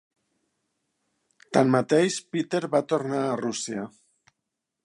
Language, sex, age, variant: Catalan, male, 50-59, Septentrional